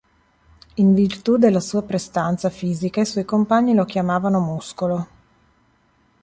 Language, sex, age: Italian, female, 40-49